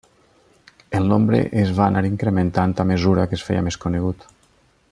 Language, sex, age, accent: Catalan, male, 40-49, valencià